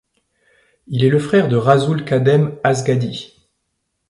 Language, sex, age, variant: French, male, 30-39, Français de métropole